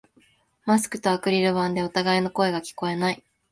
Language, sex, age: Japanese, female, 19-29